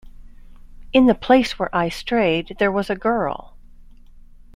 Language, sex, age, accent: English, female, 50-59, United States English